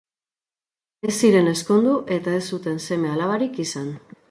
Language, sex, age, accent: Basque, female, 19-29, Mendebalekoa (Araba, Bizkaia, Gipuzkoako mendebaleko herri batzuk)